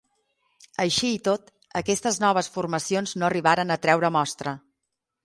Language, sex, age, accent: Catalan, female, 19-29, nord-occidental; septentrional